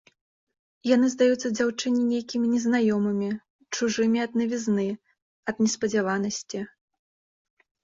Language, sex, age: Belarusian, female, 19-29